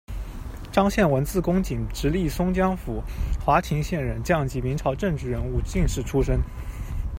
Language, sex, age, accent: Chinese, male, 19-29, 出生地：浙江省